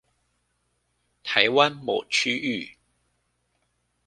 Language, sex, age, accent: Chinese, male, 30-39, 出生地：臺南市